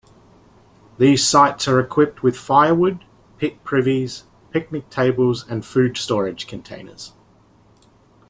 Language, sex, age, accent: English, male, 30-39, Australian English